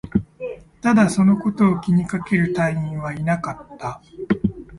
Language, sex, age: Japanese, male, 30-39